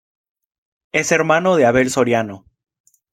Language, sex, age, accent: Spanish, male, 30-39, Caribe: Cuba, Venezuela, Puerto Rico, República Dominicana, Panamá, Colombia caribeña, México caribeño, Costa del golfo de México